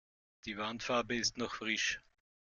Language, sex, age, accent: German, male, 30-39, Österreichisches Deutsch